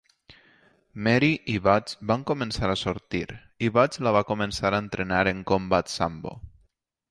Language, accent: Catalan, valencià